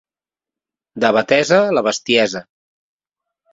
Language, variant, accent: Catalan, Central, Català central